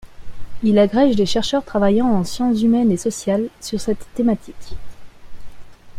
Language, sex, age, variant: French, female, 19-29, Français de métropole